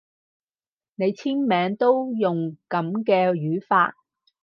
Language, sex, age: Cantonese, female, 30-39